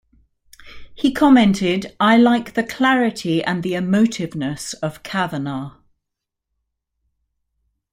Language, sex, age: English, female, 60-69